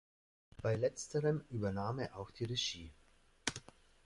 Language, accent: German, Österreichisches Deutsch